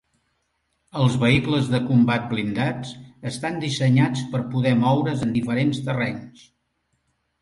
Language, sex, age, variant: Catalan, male, 60-69, Central